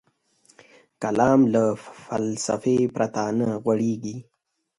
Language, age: Pashto, 19-29